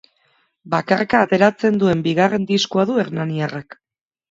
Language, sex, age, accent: Basque, female, 30-39, Erdialdekoa edo Nafarra (Gipuzkoa, Nafarroa)